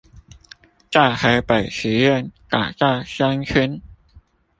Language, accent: Chinese, 出生地：臺北市